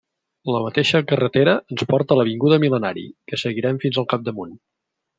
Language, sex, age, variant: Catalan, male, 40-49, Central